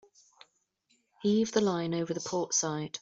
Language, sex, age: English, female, 30-39